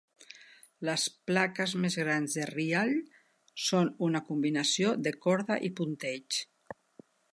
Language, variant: Catalan, Central